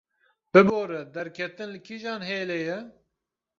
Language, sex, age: Kurdish, male, 30-39